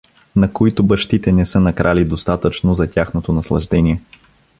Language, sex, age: Bulgarian, male, 19-29